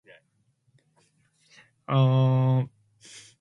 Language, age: English, 19-29